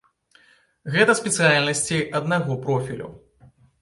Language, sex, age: Belarusian, male, 19-29